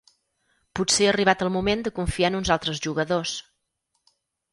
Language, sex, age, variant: Catalan, female, 50-59, Central